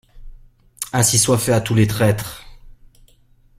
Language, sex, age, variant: French, male, 30-39, Français de métropole